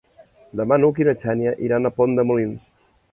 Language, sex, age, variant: Catalan, male, 19-29, Central